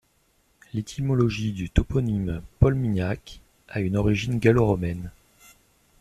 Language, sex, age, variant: French, male, 30-39, Français de métropole